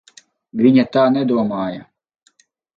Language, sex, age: Latvian, male, 30-39